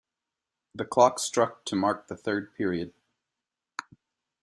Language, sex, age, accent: English, male, 19-29, United States English